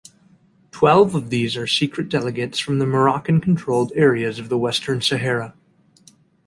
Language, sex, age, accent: English, male, 19-29, United States English